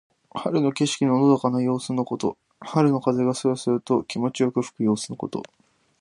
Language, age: Japanese, 19-29